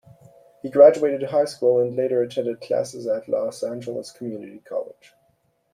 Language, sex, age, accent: English, male, 19-29, United States English